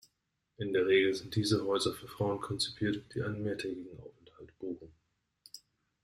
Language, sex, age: German, male, 30-39